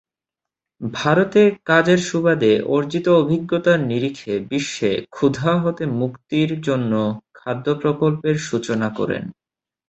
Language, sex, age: Bengali, male, under 19